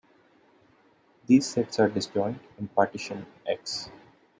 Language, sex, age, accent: English, male, 19-29, India and South Asia (India, Pakistan, Sri Lanka)